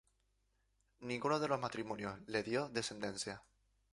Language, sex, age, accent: Spanish, male, 19-29, España: Islas Canarias